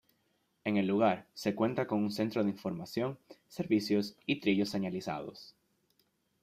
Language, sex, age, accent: Spanish, male, 19-29, Caribe: Cuba, Venezuela, Puerto Rico, República Dominicana, Panamá, Colombia caribeña, México caribeño, Costa del golfo de México